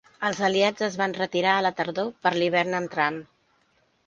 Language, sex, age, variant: Catalan, female, 40-49, Central